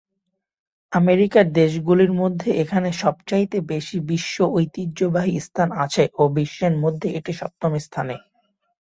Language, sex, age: Bengali, male, 19-29